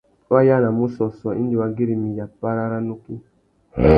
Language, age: Tuki, 40-49